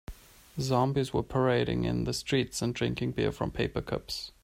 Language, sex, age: English, male, 19-29